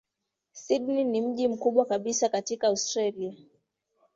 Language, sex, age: Swahili, female, 19-29